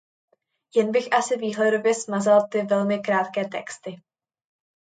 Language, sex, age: Czech, female, under 19